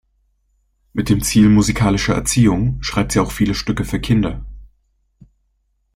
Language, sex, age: German, male, 19-29